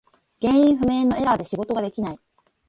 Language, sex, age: Japanese, female, 19-29